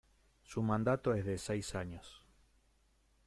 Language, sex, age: Spanish, male, 50-59